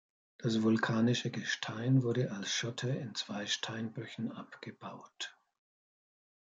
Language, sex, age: German, male, 70-79